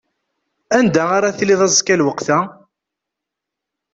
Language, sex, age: Kabyle, male, 19-29